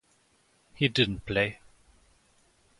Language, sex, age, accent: English, male, 19-29, England English